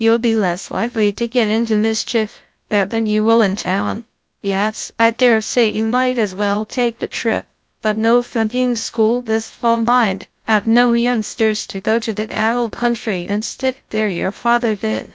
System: TTS, GlowTTS